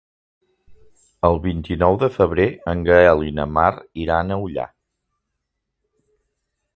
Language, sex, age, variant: Catalan, male, 40-49, Central